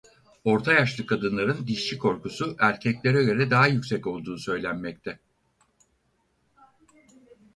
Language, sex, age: Turkish, male, 60-69